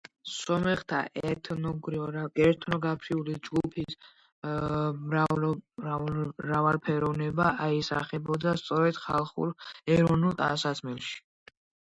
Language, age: Georgian, under 19